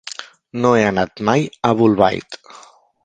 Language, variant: Catalan, Central